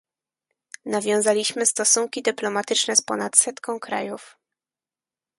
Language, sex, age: Polish, female, 19-29